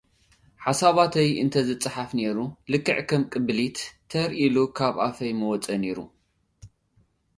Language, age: Tigrinya, 19-29